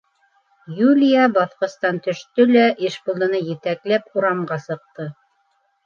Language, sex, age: Bashkir, female, 40-49